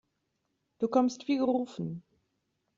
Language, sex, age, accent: German, female, 30-39, Deutschland Deutsch